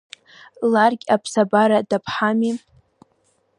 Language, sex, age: Abkhazian, female, under 19